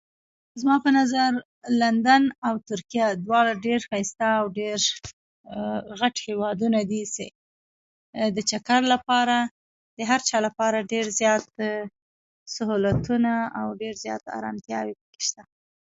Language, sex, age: Pashto, female, 19-29